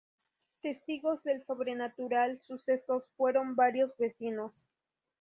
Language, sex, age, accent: Spanish, female, 19-29, México